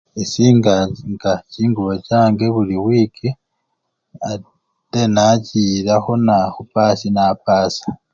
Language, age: Luyia, 40-49